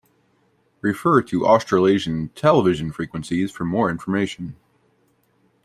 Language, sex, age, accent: English, male, 30-39, United States English